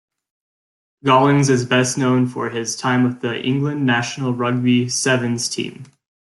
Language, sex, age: English, male, 19-29